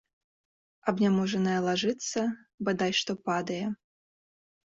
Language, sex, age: Belarusian, female, 19-29